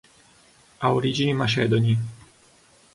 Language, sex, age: Italian, male, 30-39